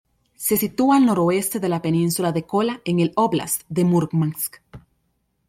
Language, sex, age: Spanish, female, 19-29